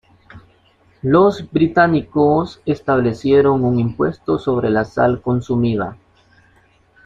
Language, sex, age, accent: Spanish, male, 30-39, América central